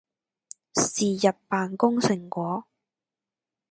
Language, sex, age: Cantonese, female, 19-29